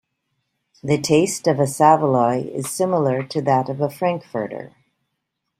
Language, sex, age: English, female, 60-69